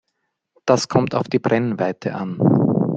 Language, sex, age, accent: German, male, 40-49, Österreichisches Deutsch